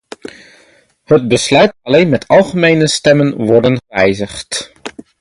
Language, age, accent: Dutch, 19-29, Nederlands Nederlands